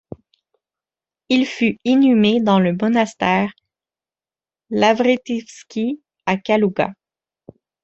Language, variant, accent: French, Français d'Amérique du Nord, Français du Canada